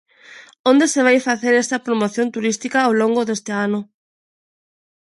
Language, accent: Galician, Neofalante